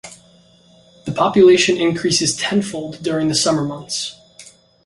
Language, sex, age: English, male, 19-29